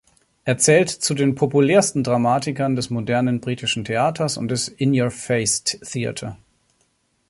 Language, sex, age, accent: German, male, 40-49, Deutschland Deutsch